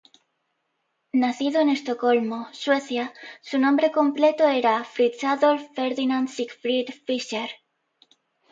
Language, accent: Spanish, España: Norte peninsular (Asturias, Castilla y León, Cantabria, País Vasco, Navarra, Aragón, La Rioja, Guadalajara, Cuenca)